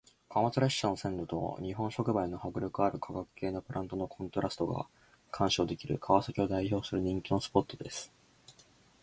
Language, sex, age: Japanese, male, 19-29